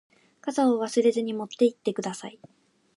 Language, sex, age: Japanese, female, 19-29